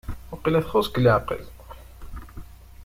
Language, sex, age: Kabyle, male, 19-29